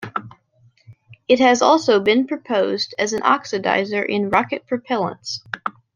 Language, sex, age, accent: English, female, 19-29, United States English